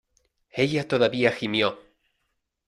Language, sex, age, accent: Spanish, male, 19-29, España: Centro-Sur peninsular (Madrid, Toledo, Castilla-La Mancha)